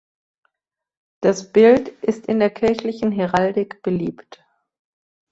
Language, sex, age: German, female, 60-69